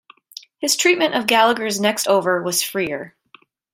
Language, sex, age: English, female, 30-39